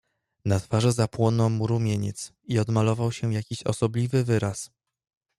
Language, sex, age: Polish, male, 19-29